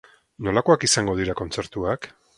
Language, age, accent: Basque, 40-49, Mendebalekoa (Araba, Bizkaia, Gipuzkoako mendebaleko herri batzuk)